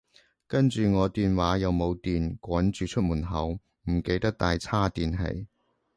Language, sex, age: Cantonese, male, 30-39